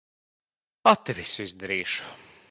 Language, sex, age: Latvian, male, 30-39